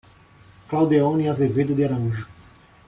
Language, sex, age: Portuguese, male, 40-49